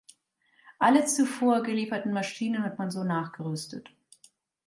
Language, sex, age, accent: German, female, 30-39, Deutschland Deutsch